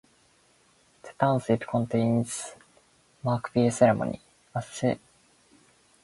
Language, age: English, 19-29